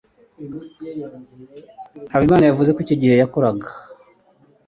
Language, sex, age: Kinyarwanda, male, 40-49